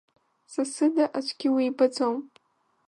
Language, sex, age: Abkhazian, female, under 19